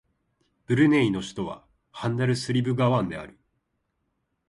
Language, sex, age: Japanese, male, 19-29